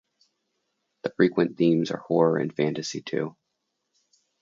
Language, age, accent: English, 40-49, United States English